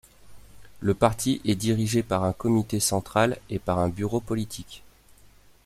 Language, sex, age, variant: French, male, 30-39, Français de métropole